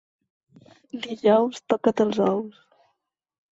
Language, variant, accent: Catalan, Balear, menorquí